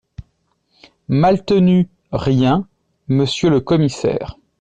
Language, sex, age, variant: French, male, 30-39, Français de métropole